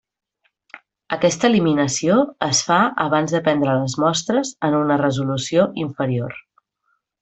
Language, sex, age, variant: Catalan, female, 30-39, Central